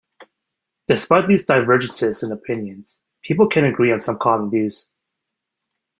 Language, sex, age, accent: English, male, 30-39, Canadian English